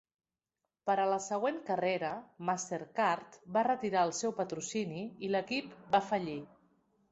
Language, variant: Catalan, Central